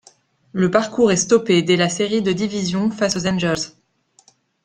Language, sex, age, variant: French, female, 30-39, Français de métropole